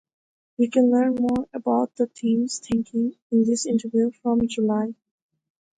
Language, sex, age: English, female, 19-29